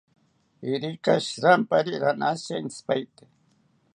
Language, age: South Ucayali Ashéninka, 60-69